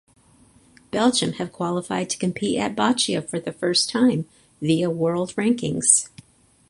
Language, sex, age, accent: English, female, 60-69, United States English